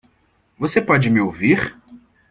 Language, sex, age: Portuguese, male, under 19